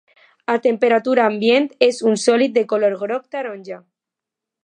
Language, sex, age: Catalan, female, under 19